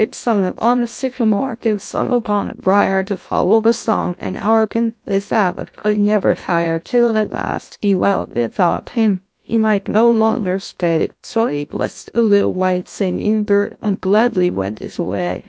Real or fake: fake